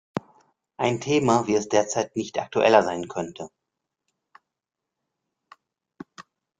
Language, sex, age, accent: German, male, 50-59, Deutschland Deutsch